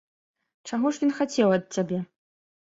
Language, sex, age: Belarusian, female, 19-29